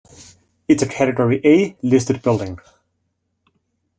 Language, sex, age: English, male, 19-29